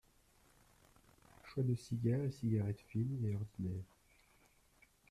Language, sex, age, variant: French, male, 30-39, Français de métropole